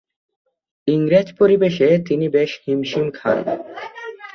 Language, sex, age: Bengali, male, 19-29